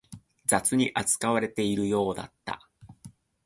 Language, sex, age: Japanese, male, 19-29